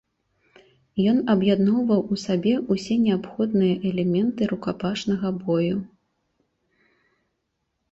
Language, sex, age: Belarusian, female, 19-29